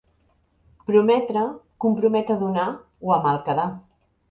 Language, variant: Catalan, Central